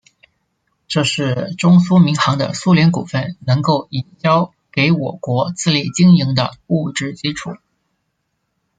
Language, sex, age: Chinese, male, 30-39